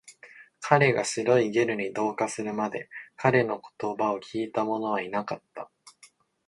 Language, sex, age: Japanese, male, 19-29